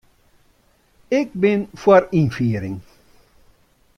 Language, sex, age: Western Frisian, male, 60-69